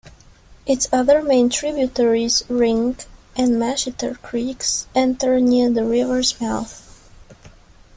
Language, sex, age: English, female, 19-29